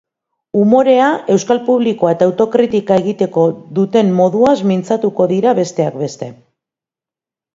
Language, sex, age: Basque, female, 50-59